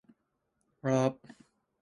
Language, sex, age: Japanese, male, 19-29